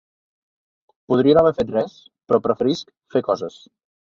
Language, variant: Catalan, Central